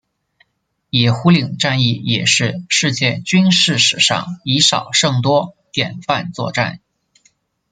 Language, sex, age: Chinese, male, 30-39